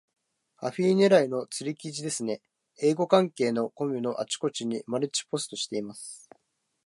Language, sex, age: Japanese, male, 19-29